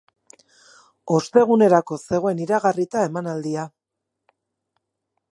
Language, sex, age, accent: Basque, female, 40-49, Erdialdekoa edo Nafarra (Gipuzkoa, Nafarroa)